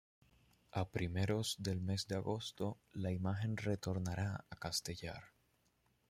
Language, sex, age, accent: Spanish, male, under 19, Caribe: Cuba, Venezuela, Puerto Rico, República Dominicana, Panamá, Colombia caribeña, México caribeño, Costa del golfo de México